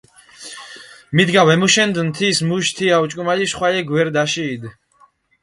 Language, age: Mingrelian, 19-29